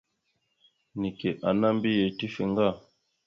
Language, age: Mada (Cameroon), 19-29